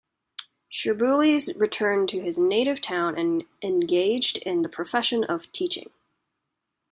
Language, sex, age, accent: English, female, 19-29, Canadian English